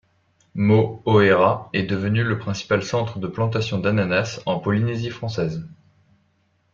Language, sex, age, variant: French, male, 19-29, Français de métropole